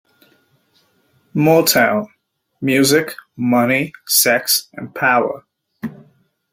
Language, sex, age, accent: English, male, 30-39, United States English